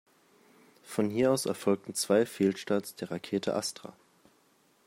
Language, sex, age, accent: German, male, 19-29, Deutschland Deutsch